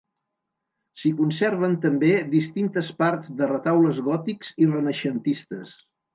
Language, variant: Catalan, Septentrional